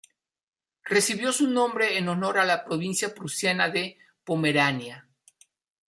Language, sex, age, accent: Spanish, male, 50-59, México